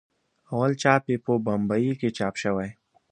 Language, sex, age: Pashto, male, under 19